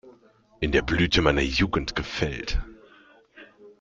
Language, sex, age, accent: German, male, 30-39, Deutschland Deutsch